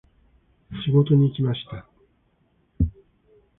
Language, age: Japanese, 60-69